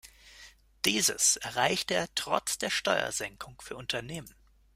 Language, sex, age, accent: German, male, 30-39, Deutschland Deutsch